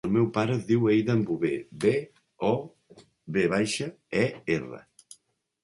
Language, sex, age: Catalan, male, 50-59